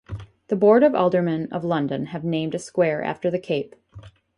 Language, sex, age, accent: English, female, 19-29, United States English